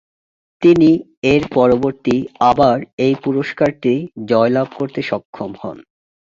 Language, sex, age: Bengali, male, 19-29